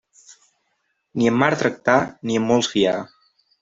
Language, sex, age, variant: Catalan, male, 19-29, Central